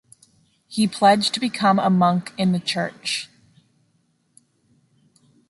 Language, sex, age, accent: English, female, 30-39, United States English